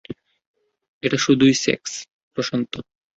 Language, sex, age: Bengali, male, 19-29